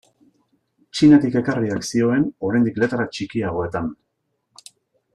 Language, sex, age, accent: Basque, male, 40-49, Mendebalekoa (Araba, Bizkaia, Gipuzkoako mendebaleko herri batzuk)